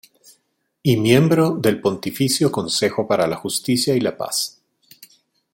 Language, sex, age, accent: Spanish, male, 40-49, Andino-Pacífico: Colombia, Perú, Ecuador, oeste de Bolivia y Venezuela andina